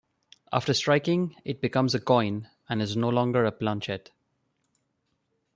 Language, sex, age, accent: English, male, 30-39, India and South Asia (India, Pakistan, Sri Lanka)